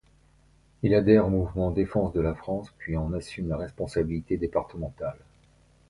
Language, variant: French, Français de métropole